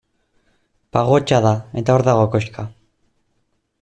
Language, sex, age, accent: Basque, male, 19-29, Erdialdekoa edo Nafarra (Gipuzkoa, Nafarroa)